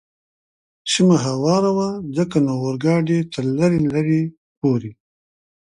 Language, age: Pashto, 60-69